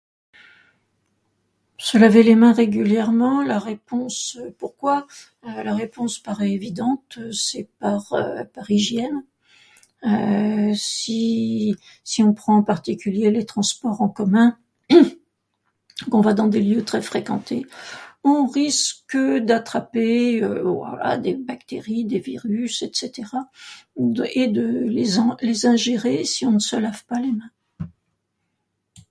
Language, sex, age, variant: French, female, 70-79, Français de métropole